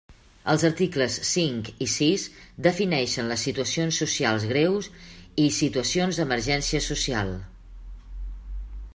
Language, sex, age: Catalan, female, 50-59